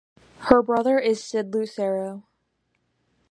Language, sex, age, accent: English, female, under 19, United States English